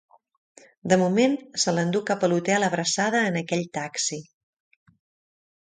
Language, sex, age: Catalan, female, 40-49